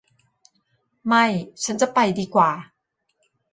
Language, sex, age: Thai, female, 40-49